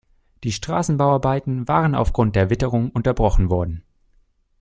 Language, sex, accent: German, male, Deutschland Deutsch